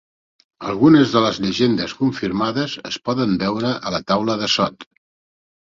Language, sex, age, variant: Catalan, male, 60-69, Central